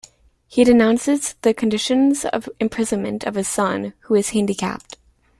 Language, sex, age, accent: English, female, under 19, United States English